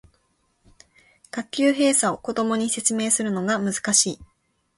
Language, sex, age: Japanese, female, 19-29